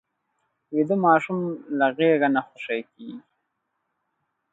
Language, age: Pashto, 30-39